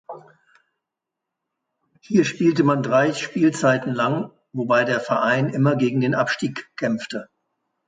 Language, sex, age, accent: German, male, 50-59, Deutschland Deutsch